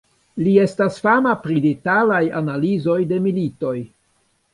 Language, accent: Esperanto, Internacia